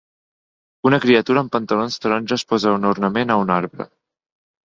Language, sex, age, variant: Catalan, male, 19-29, Central